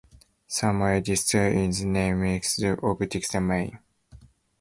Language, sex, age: English, male, 19-29